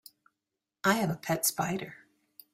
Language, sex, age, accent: English, female, 40-49, United States English